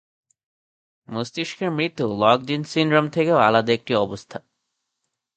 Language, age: Bengali, 19-29